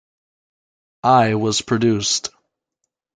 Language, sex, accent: English, male, United States English